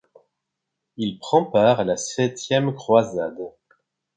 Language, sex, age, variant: French, male, 40-49, Français de métropole